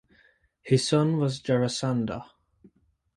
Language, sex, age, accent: English, male, under 19, United States English